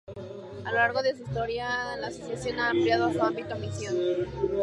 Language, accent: Spanish, México